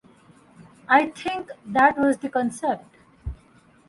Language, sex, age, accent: English, female, 19-29, India and South Asia (India, Pakistan, Sri Lanka)